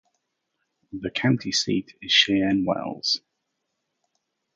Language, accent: English, Welsh English